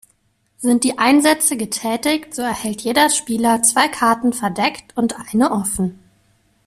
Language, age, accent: German, 30-39, Deutschland Deutsch